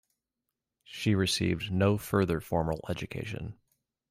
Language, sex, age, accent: English, male, 30-39, United States English